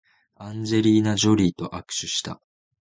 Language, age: Japanese, 19-29